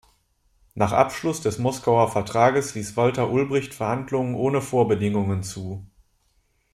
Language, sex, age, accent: German, male, 30-39, Deutschland Deutsch